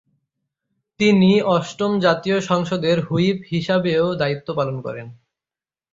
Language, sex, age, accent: Bengali, male, under 19, চলিত